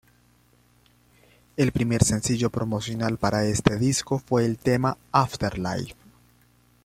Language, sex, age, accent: Spanish, male, 19-29, Andino-Pacífico: Colombia, Perú, Ecuador, oeste de Bolivia y Venezuela andina